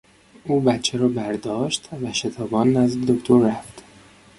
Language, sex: Persian, male